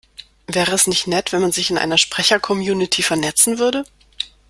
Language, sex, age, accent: German, female, 30-39, Deutschland Deutsch